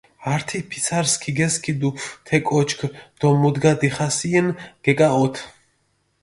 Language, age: Mingrelian, 30-39